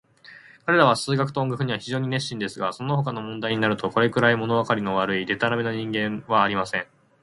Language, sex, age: Japanese, male, 19-29